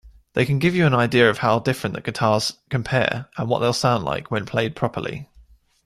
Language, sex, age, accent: English, male, 30-39, England English